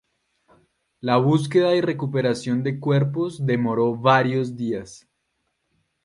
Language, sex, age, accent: Spanish, male, 19-29, Andino-Pacífico: Colombia, Perú, Ecuador, oeste de Bolivia y Venezuela andina